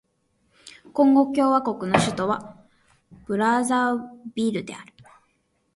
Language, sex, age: Japanese, female, 19-29